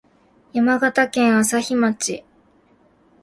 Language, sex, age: Japanese, female, 19-29